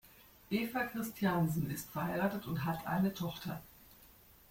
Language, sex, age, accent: German, female, 50-59, Deutschland Deutsch